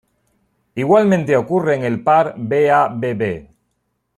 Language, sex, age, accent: Spanish, male, 40-49, España: Sur peninsular (Andalucia, Extremadura, Murcia)